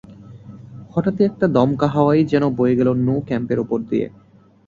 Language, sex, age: Bengali, male, 19-29